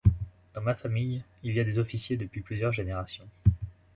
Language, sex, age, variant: French, male, 19-29, Français de métropole